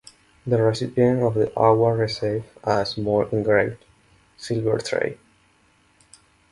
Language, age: English, 19-29